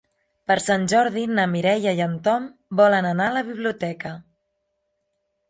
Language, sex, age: Catalan, female, 30-39